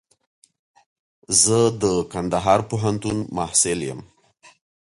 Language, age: Pashto, 30-39